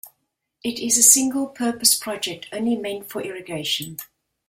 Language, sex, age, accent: English, female, 60-69, Southern African (South Africa, Zimbabwe, Namibia)